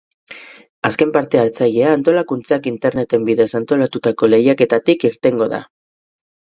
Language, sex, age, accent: Basque, male, 19-29, Mendebalekoa (Araba, Bizkaia, Gipuzkoako mendebaleko herri batzuk)